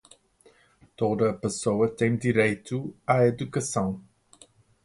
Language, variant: Portuguese, Portuguese (Portugal)